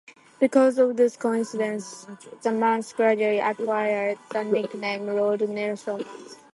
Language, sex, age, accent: English, female, under 19, United States English